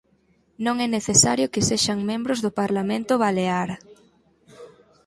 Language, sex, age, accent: Galician, female, 19-29, Normativo (estándar)